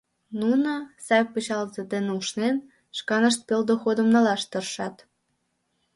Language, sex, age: Mari, female, under 19